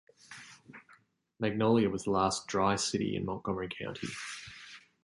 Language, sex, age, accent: English, male, 19-29, Australian English